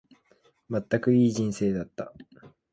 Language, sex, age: Japanese, male, 19-29